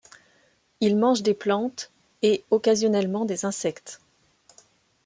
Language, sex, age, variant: French, female, 40-49, Français de métropole